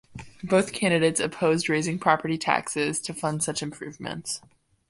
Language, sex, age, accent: English, female, under 19, United States English